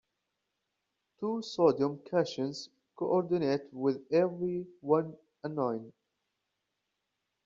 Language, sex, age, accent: English, male, 19-29, United States English